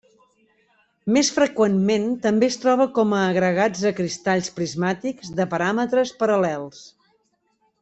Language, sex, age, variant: Catalan, female, 50-59, Central